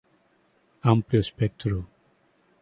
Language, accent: Spanish, Caribe: Cuba, Venezuela, Puerto Rico, República Dominicana, Panamá, Colombia caribeña, México caribeño, Costa del golfo de México